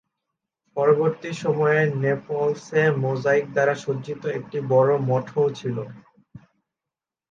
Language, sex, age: Bengali, male, 19-29